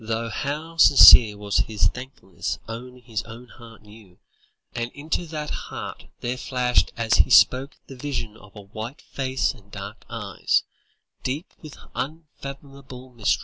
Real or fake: real